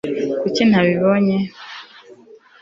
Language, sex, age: Kinyarwanda, female, 19-29